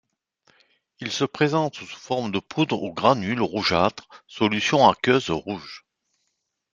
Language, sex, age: French, male, 50-59